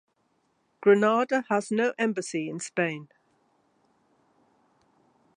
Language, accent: English, England English